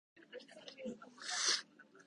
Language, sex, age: Japanese, female, 19-29